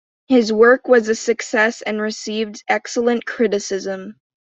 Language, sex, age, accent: English, female, under 19, United States English